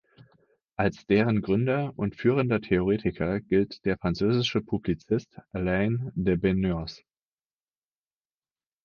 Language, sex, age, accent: German, male, 19-29, Deutschland Deutsch